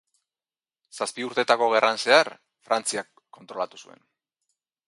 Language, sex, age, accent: Basque, male, 40-49, Erdialdekoa edo Nafarra (Gipuzkoa, Nafarroa)